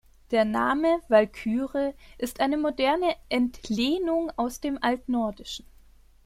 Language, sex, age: German, female, 30-39